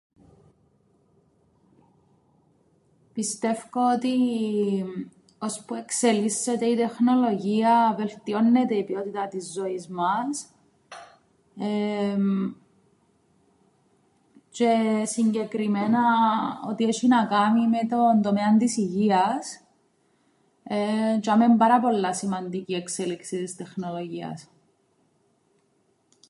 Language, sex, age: Greek, female, 30-39